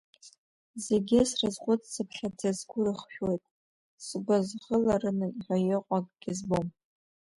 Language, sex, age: Abkhazian, female, under 19